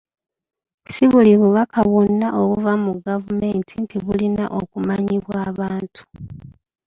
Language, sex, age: Ganda, female, 30-39